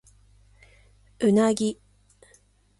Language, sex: Japanese, female